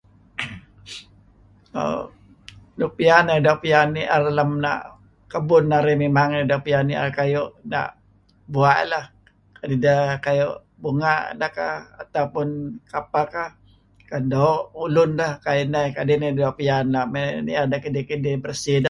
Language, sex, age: Kelabit, male, 70-79